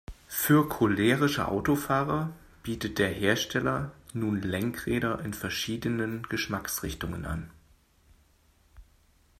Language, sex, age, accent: German, male, 40-49, Deutschland Deutsch